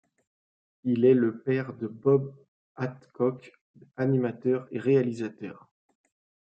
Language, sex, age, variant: French, male, 30-39, Français de métropole